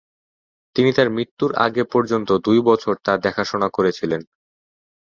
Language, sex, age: Bengali, male, 19-29